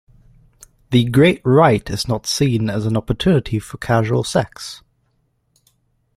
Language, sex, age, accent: English, male, 19-29, England English